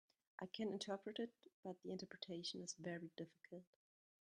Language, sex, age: English, female, 19-29